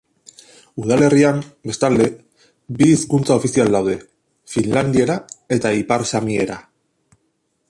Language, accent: Basque, Erdialdekoa edo Nafarra (Gipuzkoa, Nafarroa)